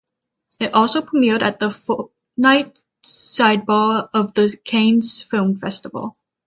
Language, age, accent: English, under 19, United States English